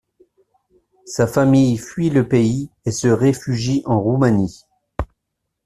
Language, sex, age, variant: French, male, 50-59, Français de métropole